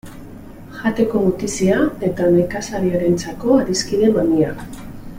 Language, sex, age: Basque, female, 50-59